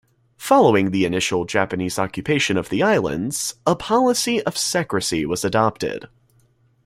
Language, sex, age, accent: English, male, under 19, United States English